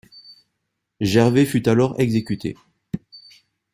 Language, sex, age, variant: French, male, 30-39, Français de métropole